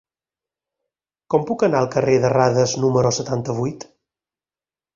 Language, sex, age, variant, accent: Catalan, male, 30-39, Balear, mallorquí